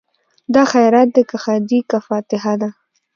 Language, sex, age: Pashto, female, 19-29